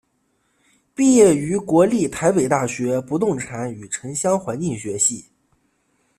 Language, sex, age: Chinese, male, 19-29